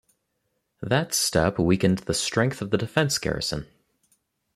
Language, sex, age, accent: English, male, 19-29, United States English